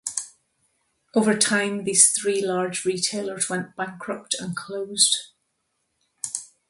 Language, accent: English, Northern Irish